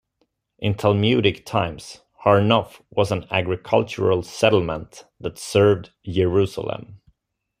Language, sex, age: English, male, 19-29